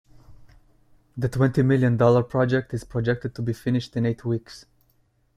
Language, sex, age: English, male, 19-29